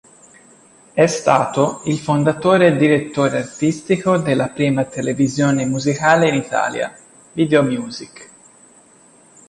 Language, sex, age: Italian, male, 19-29